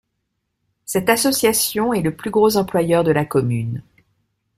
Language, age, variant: French, 50-59, Français de métropole